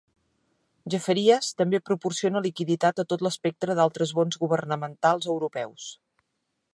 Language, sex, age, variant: Catalan, female, 50-59, Central